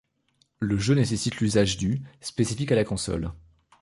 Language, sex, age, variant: French, male, 19-29, Français de métropole